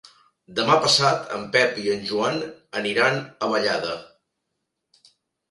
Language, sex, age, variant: Catalan, male, 50-59, Central